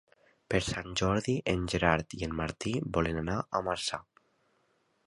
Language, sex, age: Catalan, male, under 19